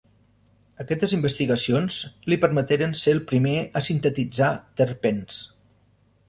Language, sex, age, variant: Catalan, male, 40-49, Central